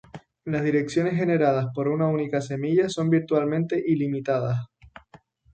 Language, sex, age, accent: Spanish, male, 19-29, España: Islas Canarias